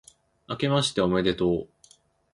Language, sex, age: Japanese, male, 19-29